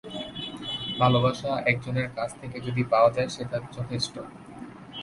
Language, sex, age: Bengali, male, 19-29